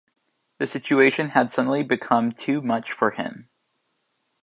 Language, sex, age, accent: English, male, 19-29, United States English